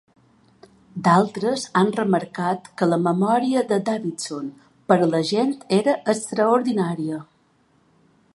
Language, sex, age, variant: Catalan, female, 50-59, Balear